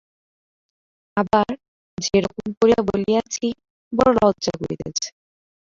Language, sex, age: Bengali, female, 19-29